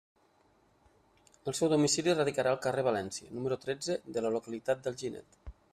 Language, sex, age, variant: Catalan, male, 30-39, Nord-Occidental